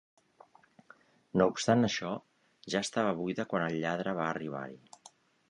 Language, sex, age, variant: Catalan, male, 50-59, Central